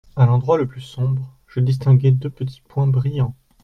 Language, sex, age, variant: French, male, 19-29, Français de métropole